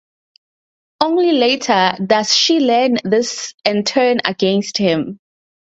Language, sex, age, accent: English, female, 30-39, Southern African (South Africa, Zimbabwe, Namibia)